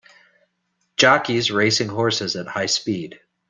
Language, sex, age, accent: English, male, 40-49, United States English